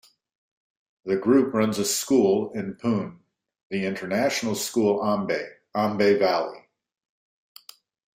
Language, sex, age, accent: English, male, 50-59, United States English